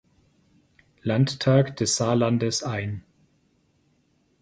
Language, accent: German, Deutschland Deutsch